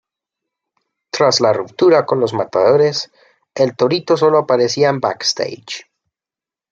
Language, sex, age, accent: Spanish, male, 19-29, Andino-Pacífico: Colombia, Perú, Ecuador, oeste de Bolivia y Venezuela andina